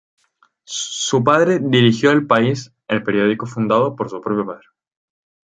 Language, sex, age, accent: Spanish, male, 19-29, España: Islas Canarias